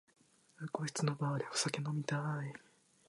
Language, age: Japanese, under 19